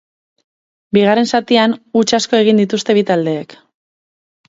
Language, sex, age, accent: Basque, female, 19-29, Mendebalekoa (Araba, Bizkaia, Gipuzkoako mendebaleko herri batzuk)